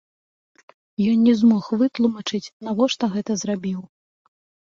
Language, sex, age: Belarusian, female, 30-39